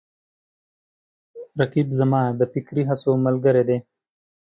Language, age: Pashto, 19-29